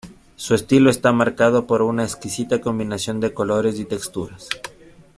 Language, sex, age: Spanish, male, 30-39